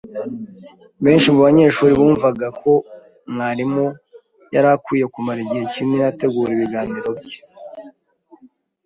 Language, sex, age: Kinyarwanda, male, 19-29